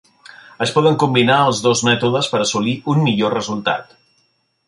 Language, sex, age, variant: Catalan, male, 40-49, Central